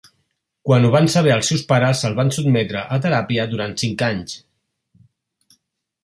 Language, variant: Catalan, Central